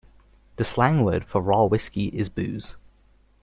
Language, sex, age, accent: English, male, 19-29, Irish English